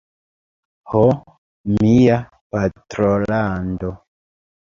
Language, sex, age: Esperanto, male, 19-29